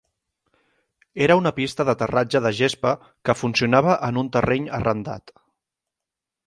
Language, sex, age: Catalan, male, 19-29